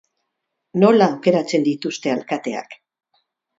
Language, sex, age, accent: Basque, female, 70-79, Mendebalekoa (Araba, Bizkaia, Gipuzkoako mendebaleko herri batzuk)